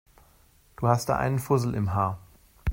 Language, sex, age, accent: German, male, 40-49, Deutschland Deutsch